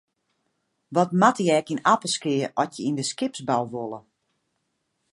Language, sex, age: Western Frisian, female, 40-49